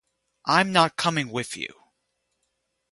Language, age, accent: English, 19-29, United States English